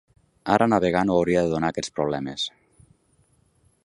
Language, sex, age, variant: Catalan, male, 40-49, Nord-Occidental